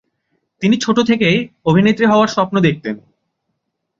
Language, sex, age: Bengali, male, 19-29